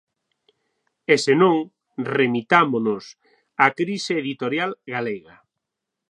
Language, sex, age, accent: Galician, male, 19-29, Central (gheada)